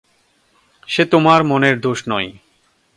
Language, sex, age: Bengali, male, 19-29